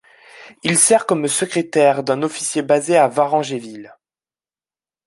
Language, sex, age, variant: French, male, 19-29, Français de métropole